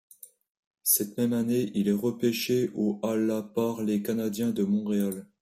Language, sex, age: French, male, 19-29